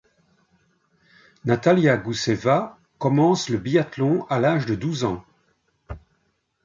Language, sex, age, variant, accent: French, male, 60-69, Français d'Europe, Français de Belgique